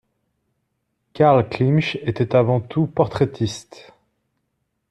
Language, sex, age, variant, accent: French, male, 40-49, Français d'Europe, Français de Suisse